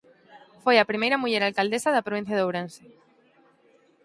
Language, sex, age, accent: Galician, female, 19-29, Atlántico (seseo e gheada)